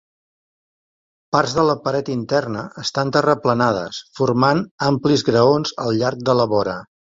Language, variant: Catalan, Central